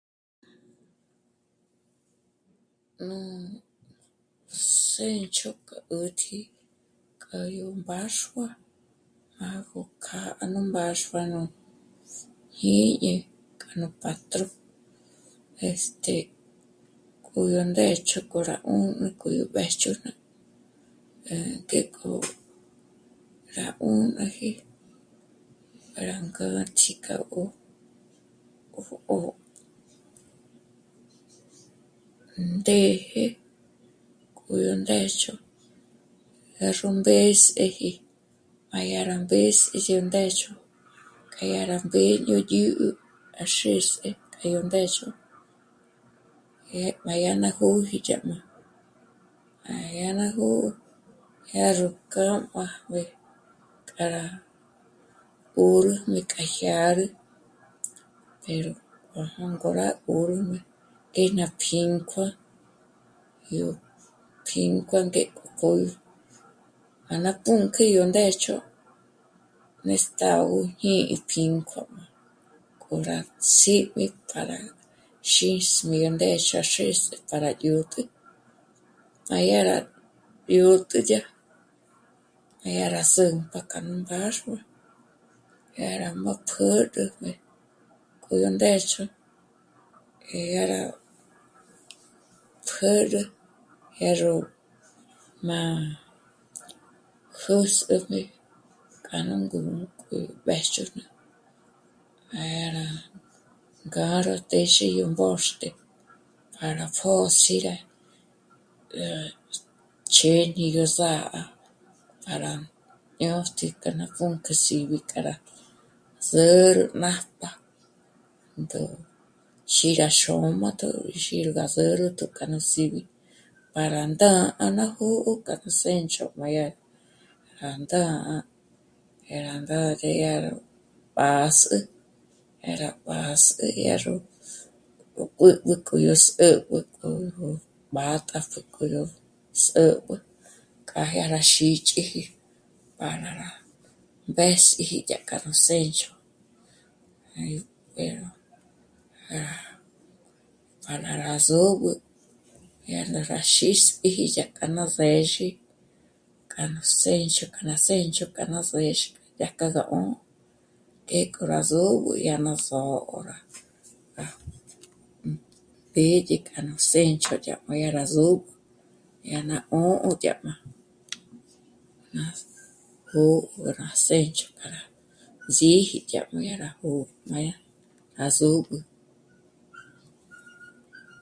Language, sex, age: Michoacán Mazahua, female, 19-29